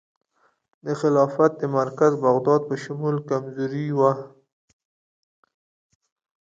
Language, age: Pashto, 30-39